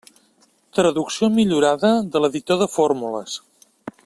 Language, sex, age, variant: Catalan, male, 50-59, Central